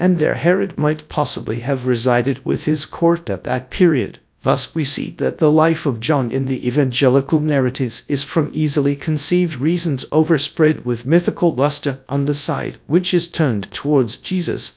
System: TTS, GradTTS